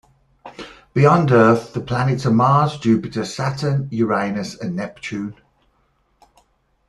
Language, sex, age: English, male, 50-59